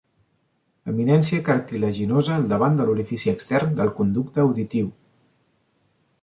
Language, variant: Catalan, Central